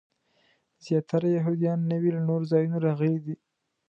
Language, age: Pashto, 19-29